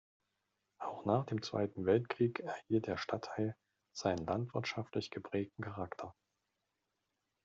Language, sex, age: German, male, 50-59